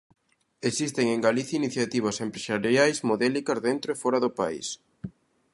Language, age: Galician, 19-29